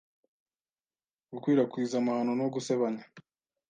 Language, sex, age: Kinyarwanda, male, 19-29